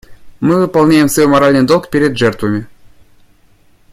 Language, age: Russian, 19-29